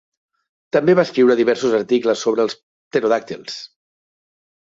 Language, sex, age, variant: Catalan, male, 30-39, Central